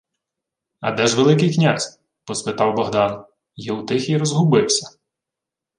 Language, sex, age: Ukrainian, male, 30-39